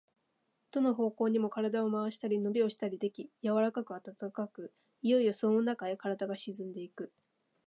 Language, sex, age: Japanese, female, 19-29